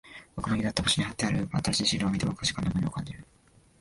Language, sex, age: Japanese, male, 19-29